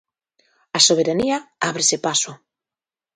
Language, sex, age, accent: Galician, female, 30-39, Central (gheada)